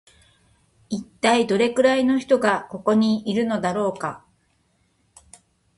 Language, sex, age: Japanese, female, 50-59